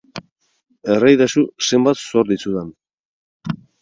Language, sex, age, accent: Basque, male, 60-69, Mendebalekoa (Araba, Bizkaia, Gipuzkoako mendebaleko herri batzuk)